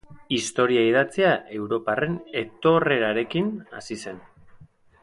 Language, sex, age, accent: Basque, male, 30-39, Mendebalekoa (Araba, Bizkaia, Gipuzkoako mendebaleko herri batzuk)